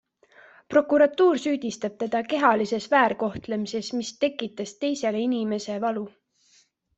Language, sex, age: Estonian, female, 19-29